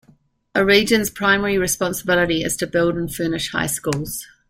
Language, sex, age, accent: English, female, 60-69, New Zealand English